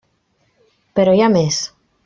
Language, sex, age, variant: Catalan, female, 30-39, Central